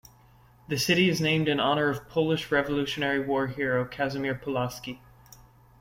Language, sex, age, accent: English, male, 19-29, United States English